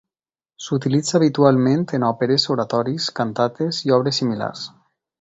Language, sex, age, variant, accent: Catalan, male, 19-29, Valencià central, valencià